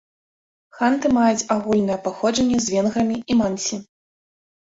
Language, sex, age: Belarusian, female, 30-39